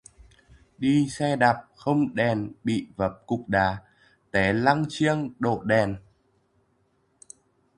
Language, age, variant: Vietnamese, 19-29, Hà Nội